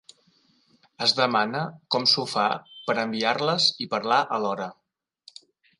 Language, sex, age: Catalan, male, 50-59